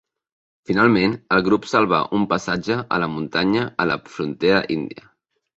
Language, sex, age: Catalan, male, under 19